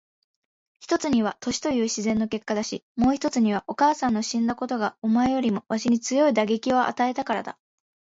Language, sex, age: Japanese, female, 19-29